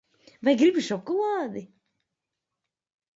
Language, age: Latvian, 19-29